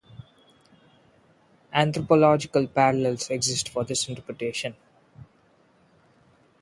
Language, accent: English, India and South Asia (India, Pakistan, Sri Lanka)